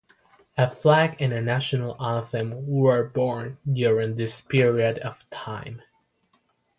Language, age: English, 19-29